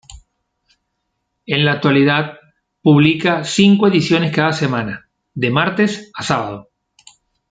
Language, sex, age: Spanish, male, 40-49